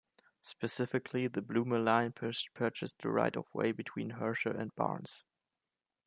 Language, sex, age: English, male, 19-29